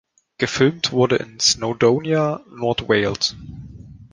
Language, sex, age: German, male, 19-29